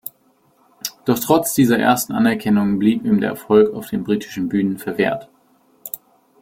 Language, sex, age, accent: German, male, 30-39, Deutschland Deutsch